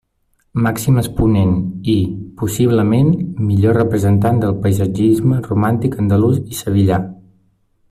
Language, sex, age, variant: Catalan, male, 19-29, Nord-Occidental